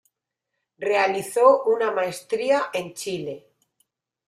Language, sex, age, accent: Spanish, female, 40-49, España: Sur peninsular (Andalucia, Extremadura, Murcia)